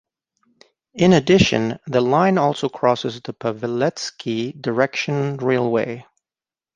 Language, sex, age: English, male, 40-49